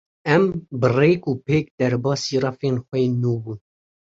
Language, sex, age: Kurdish, male, 19-29